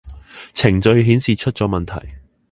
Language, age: Cantonese, 19-29